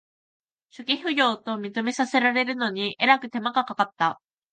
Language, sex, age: Japanese, female, under 19